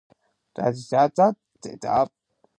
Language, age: Asturian, under 19